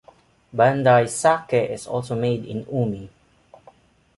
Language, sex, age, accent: English, male, 19-29, Filipino